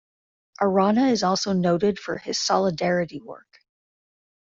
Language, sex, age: English, female, 50-59